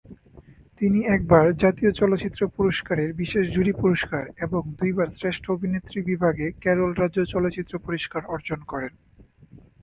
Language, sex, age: Bengali, male, 19-29